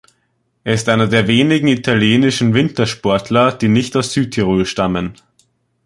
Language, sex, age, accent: German, male, under 19, Österreichisches Deutsch